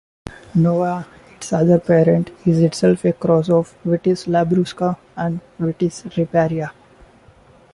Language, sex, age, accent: English, male, 19-29, India and South Asia (India, Pakistan, Sri Lanka)